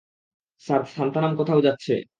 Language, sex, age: Bengali, male, 19-29